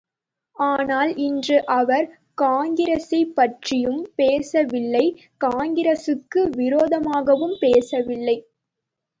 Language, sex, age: Tamil, female, 19-29